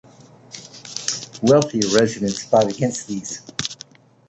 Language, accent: English, United States English